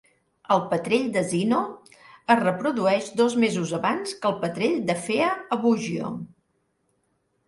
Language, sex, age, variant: Catalan, female, 50-59, Central